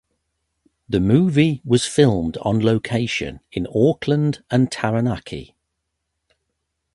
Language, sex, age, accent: English, male, 40-49, England English